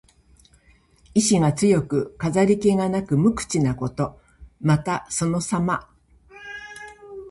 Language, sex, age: Japanese, female, 60-69